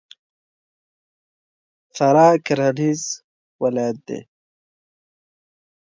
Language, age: Pashto, 19-29